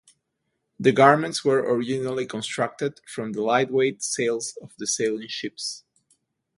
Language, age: English, 30-39